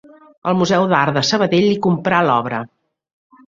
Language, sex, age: Catalan, female, 50-59